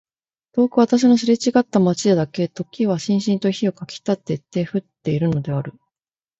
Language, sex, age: Japanese, female, 30-39